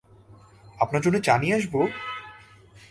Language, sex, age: Bengali, male, 19-29